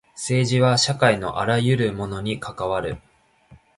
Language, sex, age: Japanese, male, under 19